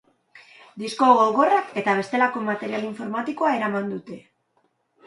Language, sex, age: Basque, female, 19-29